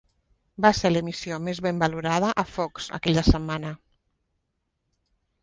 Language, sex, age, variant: Catalan, female, 50-59, Central